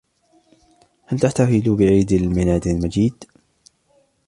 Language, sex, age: Arabic, male, 19-29